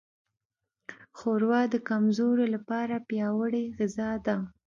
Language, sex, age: Pashto, female, 19-29